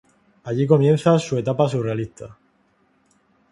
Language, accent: Spanish, España: Sur peninsular (Andalucia, Extremadura, Murcia)